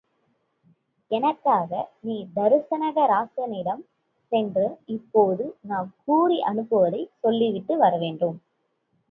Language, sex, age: Tamil, female, 19-29